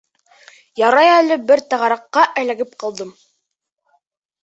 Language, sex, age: Bashkir, male, under 19